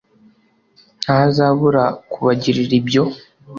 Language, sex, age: Kinyarwanda, male, under 19